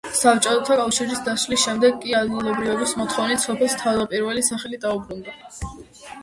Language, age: Georgian, 19-29